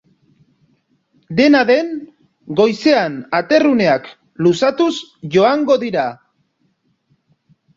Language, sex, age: Basque, male, 40-49